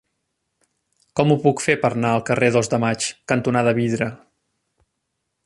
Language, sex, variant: Catalan, male, Central